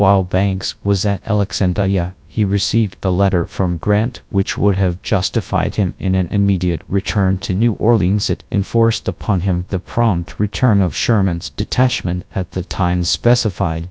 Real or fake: fake